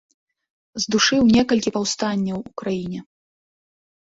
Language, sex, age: Belarusian, female, 19-29